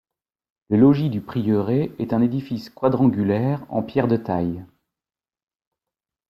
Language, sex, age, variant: French, male, 40-49, Français de métropole